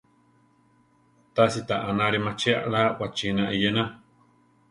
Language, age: Central Tarahumara, 30-39